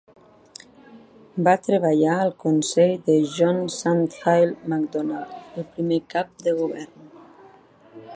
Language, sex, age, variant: Catalan, female, 40-49, Central